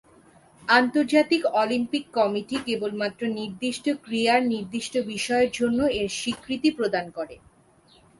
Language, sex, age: Bengali, female, 19-29